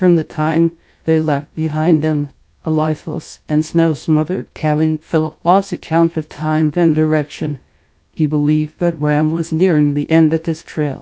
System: TTS, GlowTTS